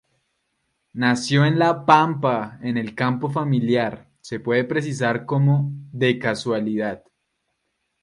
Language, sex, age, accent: Spanish, male, 19-29, Andino-Pacífico: Colombia, Perú, Ecuador, oeste de Bolivia y Venezuela andina